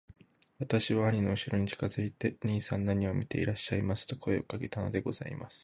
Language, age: Japanese, 19-29